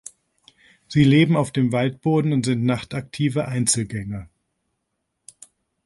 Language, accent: German, Deutschland Deutsch